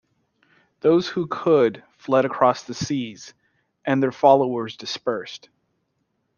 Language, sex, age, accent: English, male, 30-39, United States English